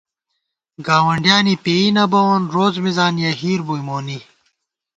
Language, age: Gawar-Bati, 30-39